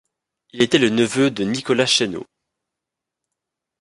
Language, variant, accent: French, Français d'Europe, Français de Belgique